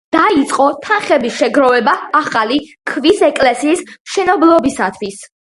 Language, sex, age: Georgian, female, under 19